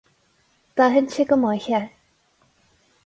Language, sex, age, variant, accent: Irish, female, 19-29, Gaeilge Uladh, Cainteoir líofa, ní ó dhúchas